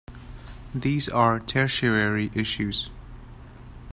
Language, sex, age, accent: English, male, 19-29, United States English